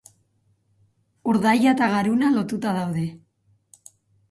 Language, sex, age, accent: Basque, female, 30-39, Mendebalekoa (Araba, Bizkaia, Gipuzkoako mendebaleko herri batzuk)